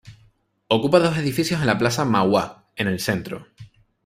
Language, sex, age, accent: Spanish, male, 19-29, España: Islas Canarias